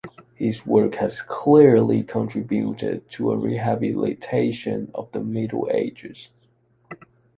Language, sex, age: English, male, 19-29